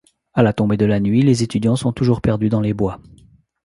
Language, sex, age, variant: French, male, 40-49, Français de métropole